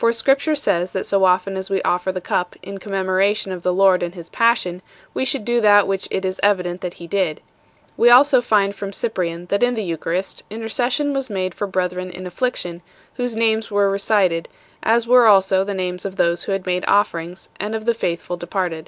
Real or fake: real